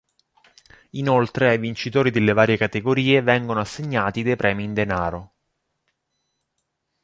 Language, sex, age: Italian, male, 30-39